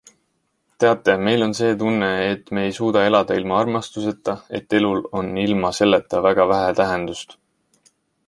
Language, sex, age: Estonian, male, 19-29